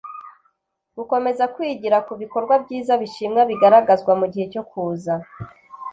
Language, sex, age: Kinyarwanda, female, 19-29